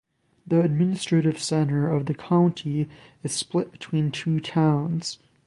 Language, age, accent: English, 19-29, United States English